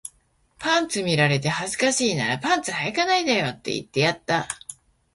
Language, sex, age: Japanese, female, 50-59